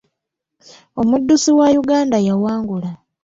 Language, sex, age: Ganda, female, 19-29